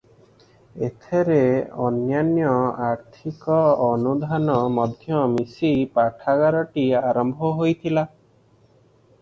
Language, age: Odia, 19-29